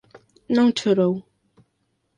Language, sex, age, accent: Galician, female, under 19, Normativo (estándar)